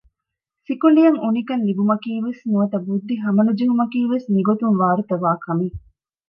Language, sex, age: Divehi, female, 30-39